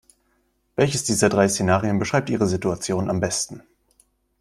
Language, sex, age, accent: German, male, 19-29, Deutschland Deutsch